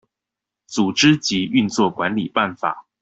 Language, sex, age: Chinese, male, 19-29